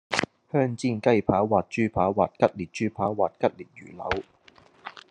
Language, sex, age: Cantonese, male, 19-29